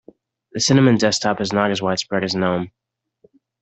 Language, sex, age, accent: English, male, 19-29, United States English